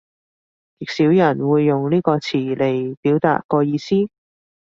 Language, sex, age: Cantonese, female, 19-29